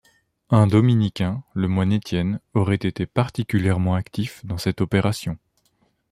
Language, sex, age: French, male, 30-39